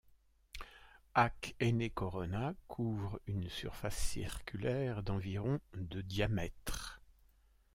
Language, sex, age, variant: French, male, 60-69, Français de métropole